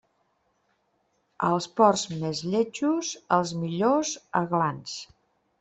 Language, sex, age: Catalan, female, 60-69